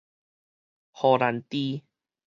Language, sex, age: Min Nan Chinese, male, 19-29